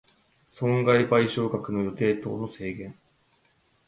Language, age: Japanese, 30-39